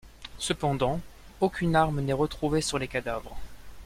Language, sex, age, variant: French, male, 19-29, Français de métropole